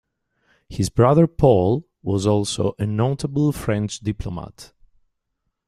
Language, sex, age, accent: English, male, 40-49, Canadian English